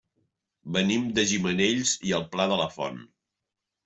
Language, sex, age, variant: Catalan, male, 50-59, Central